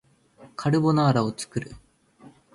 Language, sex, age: Japanese, male, 19-29